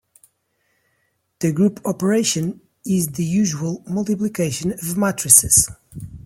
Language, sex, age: English, male, 30-39